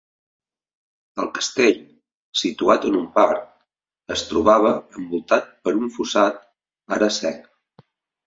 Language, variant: Catalan, Central